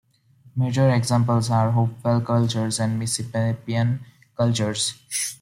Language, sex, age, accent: English, male, 19-29, India and South Asia (India, Pakistan, Sri Lanka)